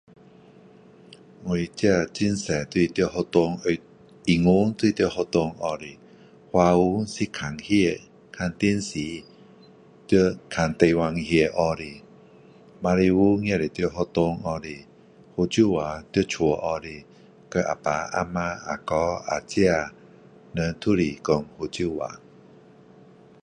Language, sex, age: Min Dong Chinese, male, 50-59